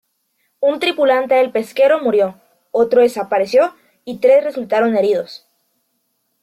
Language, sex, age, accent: Spanish, female, 19-29, América central